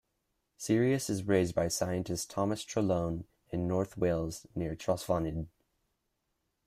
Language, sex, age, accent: English, male, under 19, United States English